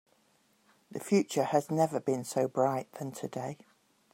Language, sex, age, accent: English, female, 50-59, England English